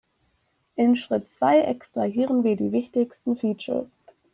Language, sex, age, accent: German, female, 19-29, Deutschland Deutsch